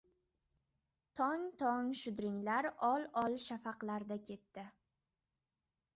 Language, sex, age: Uzbek, female, under 19